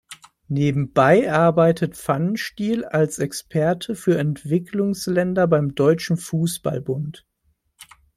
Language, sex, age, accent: German, male, 19-29, Deutschland Deutsch